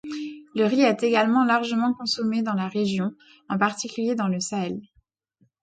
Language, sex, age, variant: French, female, 30-39, Français de métropole